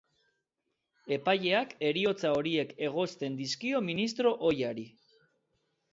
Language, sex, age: Basque, male, 30-39